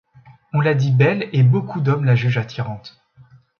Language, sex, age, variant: French, male, 19-29, Français de métropole